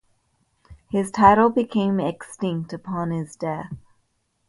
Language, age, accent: English, 30-39, United States English